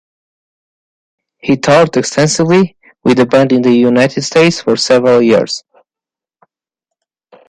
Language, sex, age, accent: English, male, 19-29, United States English